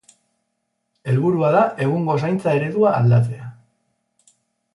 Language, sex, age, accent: Basque, male, 40-49, Mendebalekoa (Araba, Bizkaia, Gipuzkoako mendebaleko herri batzuk)